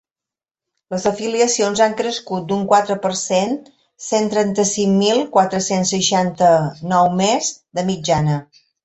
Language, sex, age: Catalan, female, 50-59